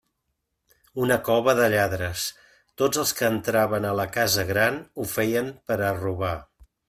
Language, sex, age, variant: Catalan, male, 50-59, Central